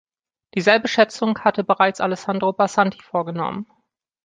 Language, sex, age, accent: German, female, 19-29, Deutschland Deutsch